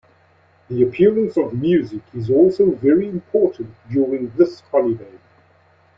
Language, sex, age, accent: English, male, 40-49, Southern African (South Africa, Zimbabwe, Namibia)